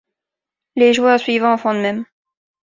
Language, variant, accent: French, Français d'Amérique du Nord, Français du Canada